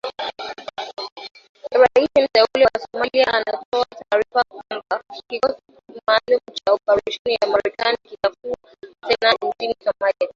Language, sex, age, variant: Swahili, female, 19-29, Kiswahili cha Bara ya Kenya